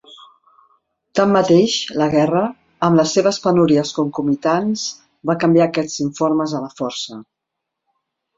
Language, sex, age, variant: Catalan, female, 40-49, Central